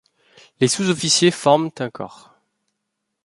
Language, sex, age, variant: French, male, 30-39, Français de métropole